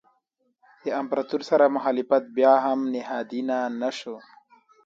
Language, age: Pashto, 19-29